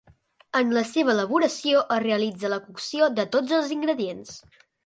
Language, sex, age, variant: Catalan, male, under 19, Central